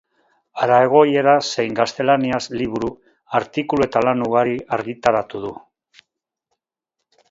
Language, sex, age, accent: Basque, male, 60-69, Mendebalekoa (Araba, Bizkaia, Gipuzkoako mendebaleko herri batzuk)